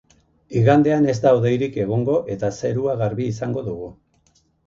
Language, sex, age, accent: Basque, male, 50-59, Erdialdekoa edo Nafarra (Gipuzkoa, Nafarroa)